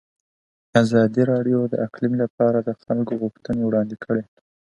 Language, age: Pashto, 19-29